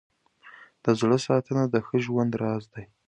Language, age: Pashto, 19-29